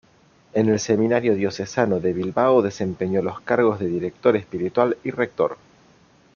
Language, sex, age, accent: Spanish, male, 30-39, Rioplatense: Argentina, Uruguay, este de Bolivia, Paraguay